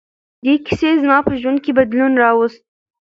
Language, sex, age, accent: Pashto, female, under 19, کندهاری لهجه